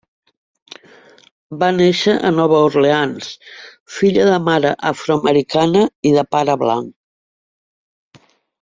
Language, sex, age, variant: Catalan, female, 60-69, Central